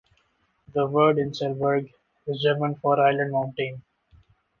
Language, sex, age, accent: English, male, 19-29, India and South Asia (India, Pakistan, Sri Lanka)